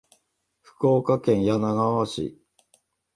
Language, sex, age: Japanese, male, 40-49